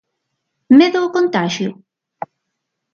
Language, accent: Galician, Atlántico (seseo e gheada)